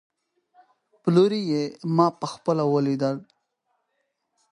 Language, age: Pashto, 19-29